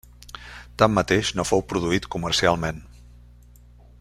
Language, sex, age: Catalan, male, 60-69